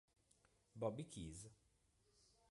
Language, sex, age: Italian, male, 40-49